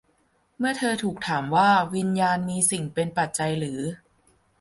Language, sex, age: Thai, female, 19-29